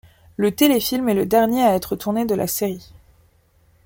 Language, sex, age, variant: French, female, 19-29, Français de métropole